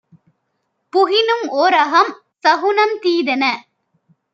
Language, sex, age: Tamil, male, 30-39